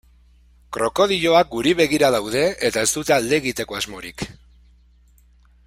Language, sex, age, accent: Basque, male, 30-39, Mendebalekoa (Araba, Bizkaia, Gipuzkoako mendebaleko herri batzuk)